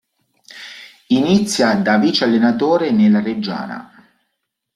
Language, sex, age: Italian, male, 40-49